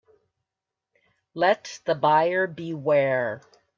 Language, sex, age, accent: English, female, 50-59, Canadian English